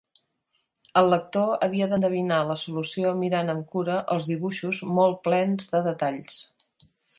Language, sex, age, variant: Catalan, female, 50-59, Nord-Occidental